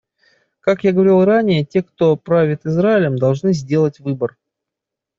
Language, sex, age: Russian, male, 30-39